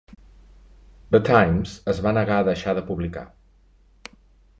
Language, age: Catalan, 40-49